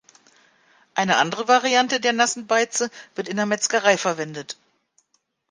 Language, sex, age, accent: German, female, 50-59, Deutschland Deutsch